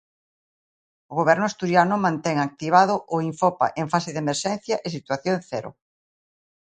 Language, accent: Galician, Atlántico (seseo e gheada)